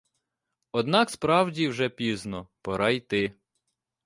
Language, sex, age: Ukrainian, male, 30-39